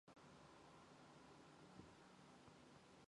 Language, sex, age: Mongolian, female, 19-29